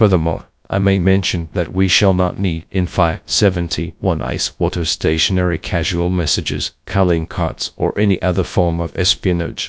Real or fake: fake